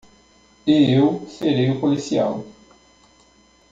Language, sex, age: Portuguese, male, 50-59